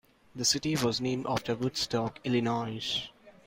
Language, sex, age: English, male, 19-29